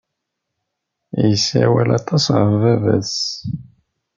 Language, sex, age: Kabyle, male, 30-39